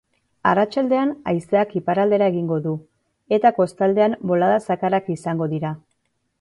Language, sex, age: Basque, female, 30-39